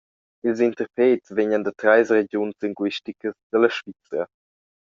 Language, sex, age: Romansh, male, under 19